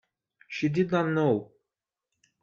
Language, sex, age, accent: English, male, 30-39, United States English